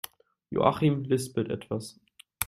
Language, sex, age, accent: German, male, 19-29, Deutschland Deutsch